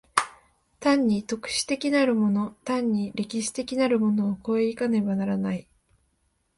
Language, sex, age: Japanese, female, 19-29